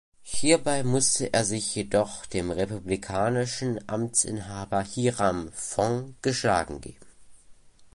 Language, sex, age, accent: German, male, under 19, Deutschland Deutsch